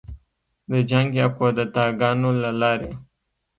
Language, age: Pashto, 19-29